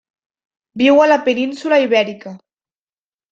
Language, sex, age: Catalan, female, 19-29